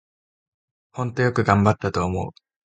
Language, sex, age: Japanese, male, 19-29